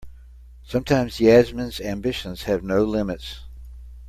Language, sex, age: English, male, 70-79